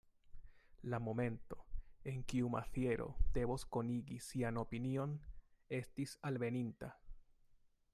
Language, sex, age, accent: Esperanto, male, 19-29, Internacia